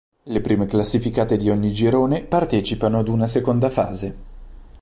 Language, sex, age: Italian, male, 30-39